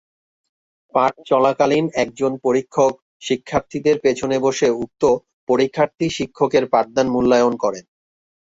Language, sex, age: Bengali, male, 30-39